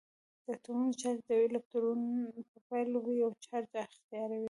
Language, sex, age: Pashto, female, 19-29